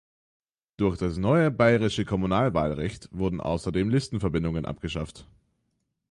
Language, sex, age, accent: German, male, under 19, Deutschland Deutsch; Österreichisches Deutsch